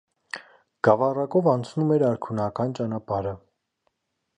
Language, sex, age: Armenian, male, 19-29